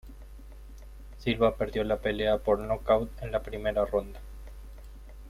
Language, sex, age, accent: Spanish, male, 30-39, Rioplatense: Argentina, Uruguay, este de Bolivia, Paraguay